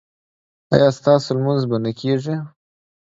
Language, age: Pashto, under 19